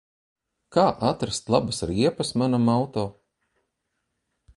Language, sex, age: Latvian, male, 40-49